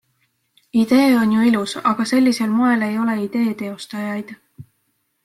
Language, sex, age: Estonian, female, 19-29